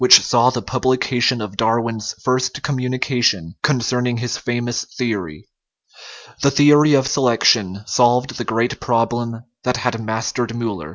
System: none